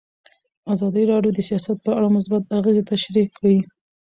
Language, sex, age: Pashto, female, 19-29